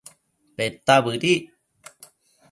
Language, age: Matsés, 30-39